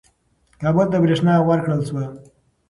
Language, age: Pashto, under 19